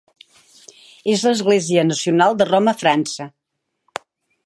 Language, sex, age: Catalan, female, 60-69